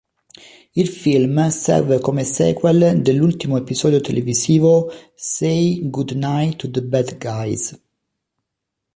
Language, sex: Italian, male